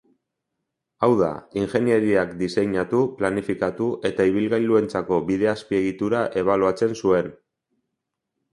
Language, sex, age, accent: Basque, male, 40-49, Mendebalekoa (Araba, Bizkaia, Gipuzkoako mendebaleko herri batzuk)